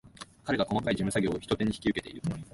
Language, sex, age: Japanese, male, 19-29